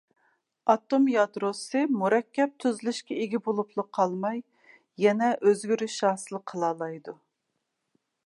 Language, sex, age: Uyghur, female, 40-49